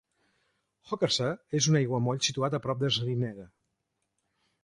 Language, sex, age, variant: Catalan, male, 50-59, Central